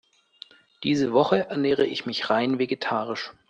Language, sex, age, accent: German, male, 40-49, Deutschland Deutsch